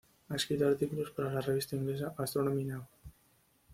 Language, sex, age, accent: Spanish, male, 19-29, España: Norte peninsular (Asturias, Castilla y León, Cantabria, País Vasco, Navarra, Aragón, La Rioja, Guadalajara, Cuenca)